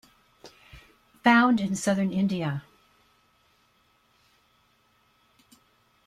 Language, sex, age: English, female, 70-79